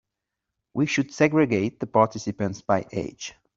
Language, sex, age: English, male, 30-39